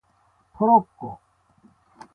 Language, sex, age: Japanese, male, 40-49